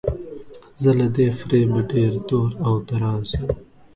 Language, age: Pashto, 19-29